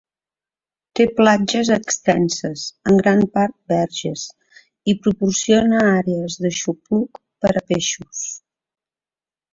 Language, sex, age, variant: Catalan, female, 50-59, Central